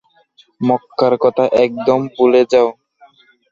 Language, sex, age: Bengali, male, under 19